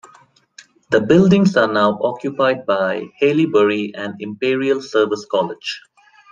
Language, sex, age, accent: English, male, 30-39, India and South Asia (India, Pakistan, Sri Lanka)